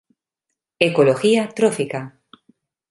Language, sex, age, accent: Spanish, female, 40-49, España: Norte peninsular (Asturias, Castilla y León, Cantabria, País Vasco, Navarra, Aragón, La Rioja, Guadalajara, Cuenca)